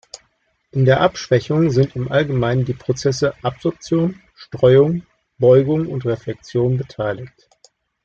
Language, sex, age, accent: German, male, 40-49, Deutschland Deutsch